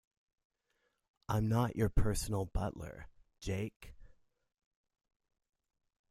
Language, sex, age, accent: English, male, 40-49, United States English